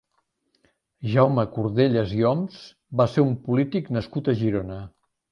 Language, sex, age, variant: Catalan, male, 70-79, Central